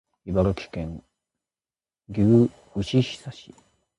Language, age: Japanese, 30-39